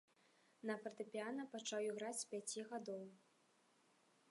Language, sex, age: Belarusian, female, 19-29